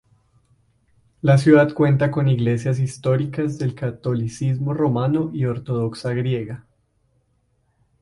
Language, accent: Spanish, Caribe: Cuba, Venezuela, Puerto Rico, República Dominicana, Panamá, Colombia caribeña, México caribeño, Costa del golfo de México